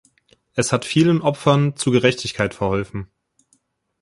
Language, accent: German, Deutschland Deutsch